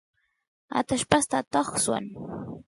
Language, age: Santiago del Estero Quichua, 30-39